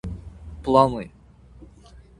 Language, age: Russian, 19-29